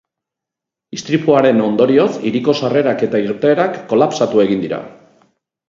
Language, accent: Basque, Erdialdekoa edo Nafarra (Gipuzkoa, Nafarroa)